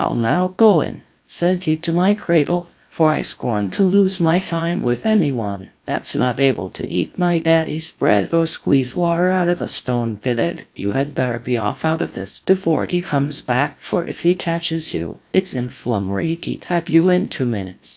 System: TTS, GlowTTS